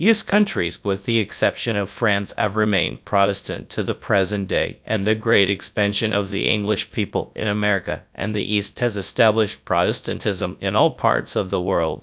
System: TTS, GradTTS